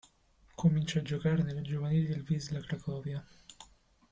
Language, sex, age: Italian, male, 19-29